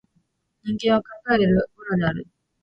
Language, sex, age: Japanese, female, under 19